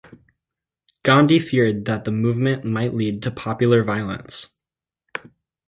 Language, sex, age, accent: English, male, 19-29, United States English